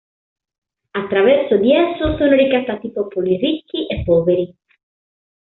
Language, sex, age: Italian, female, 19-29